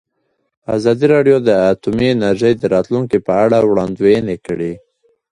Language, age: Pashto, 19-29